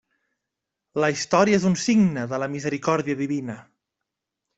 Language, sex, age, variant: Catalan, male, 30-39, Central